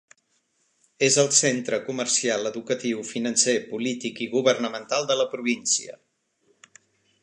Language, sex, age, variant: Catalan, male, 50-59, Central